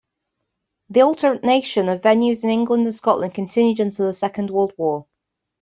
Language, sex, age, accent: English, female, 30-39, England English